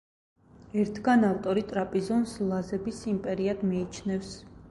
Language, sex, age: Georgian, female, 30-39